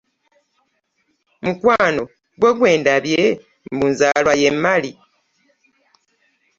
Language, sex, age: Ganda, female, 50-59